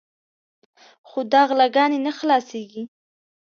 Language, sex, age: Pashto, female, 19-29